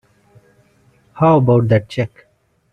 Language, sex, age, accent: English, male, 19-29, India and South Asia (India, Pakistan, Sri Lanka)